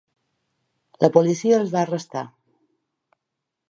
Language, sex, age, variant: Catalan, female, 40-49, Balear